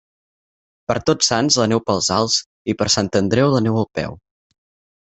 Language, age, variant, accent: Catalan, 19-29, Central, central